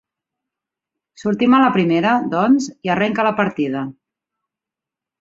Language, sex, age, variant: Catalan, female, 40-49, Central